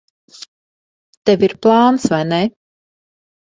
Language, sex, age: Latvian, female, 50-59